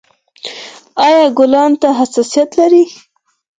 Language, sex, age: Pashto, female, under 19